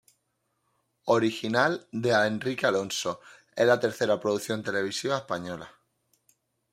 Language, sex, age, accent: Spanish, male, 30-39, España: Sur peninsular (Andalucia, Extremadura, Murcia)